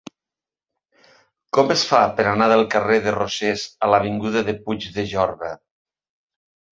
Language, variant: Catalan, Central